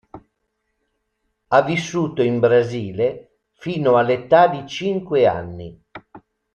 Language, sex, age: Italian, male, 60-69